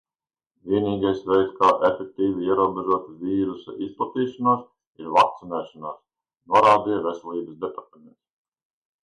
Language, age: Latvian, 40-49